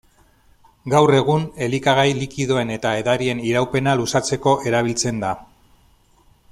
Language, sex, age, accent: Basque, male, 40-49, Mendebalekoa (Araba, Bizkaia, Gipuzkoako mendebaleko herri batzuk)